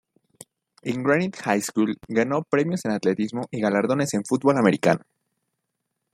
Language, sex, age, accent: Spanish, male, 19-29, México